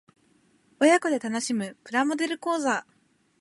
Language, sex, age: Japanese, female, 19-29